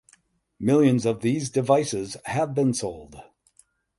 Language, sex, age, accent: English, male, 40-49, United States English; Midwestern